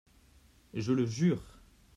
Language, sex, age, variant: French, male, 19-29, Français de métropole